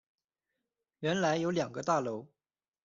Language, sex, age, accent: Chinese, male, 19-29, 出生地：山西省